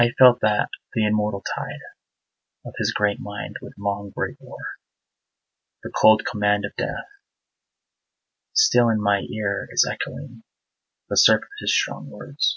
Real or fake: real